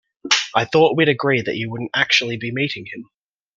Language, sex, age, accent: English, male, 19-29, Australian English